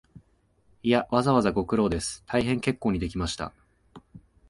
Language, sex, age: Japanese, male, 19-29